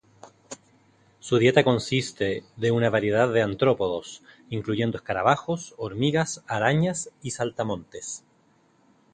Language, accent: Spanish, Chileno: Chile, Cuyo